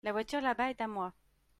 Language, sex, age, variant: French, female, 30-39, Français de métropole